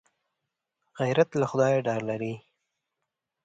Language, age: Pashto, under 19